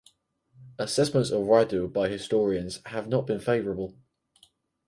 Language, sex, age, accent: English, male, under 19, England English